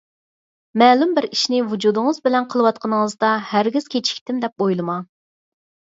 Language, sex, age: Uyghur, female, 30-39